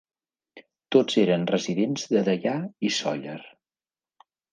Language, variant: Catalan, Central